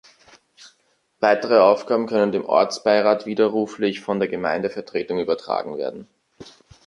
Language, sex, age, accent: German, male, 19-29, Österreichisches Deutsch